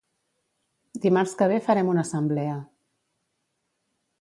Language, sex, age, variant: Catalan, female, 50-59, Central